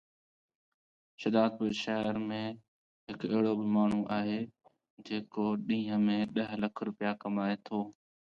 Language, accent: English, India and South Asia (India, Pakistan, Sri Lanka)